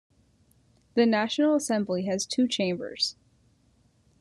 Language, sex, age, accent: English, female, under 19, United States English